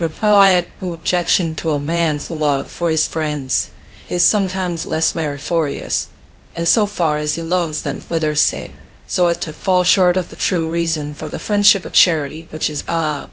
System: TTS, VITS